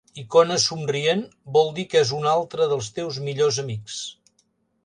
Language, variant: Catalan, Central